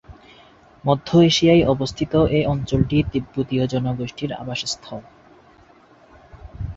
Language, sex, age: Bengali, male, 19-29